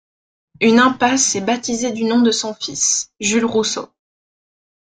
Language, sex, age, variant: French, female, 19-29, Français de métropole